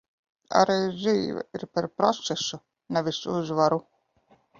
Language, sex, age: Latvian, female, 50-59